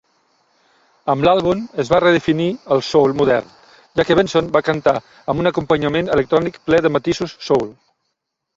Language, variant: Catalan, Central